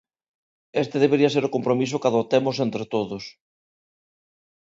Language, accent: Galician, Neofalante